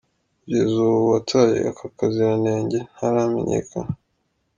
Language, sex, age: Kinyarwanda, male, under 19